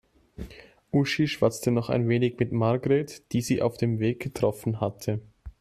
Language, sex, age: German, male, 30-39